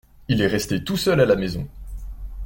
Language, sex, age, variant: French, male, 19-29, Français de métropole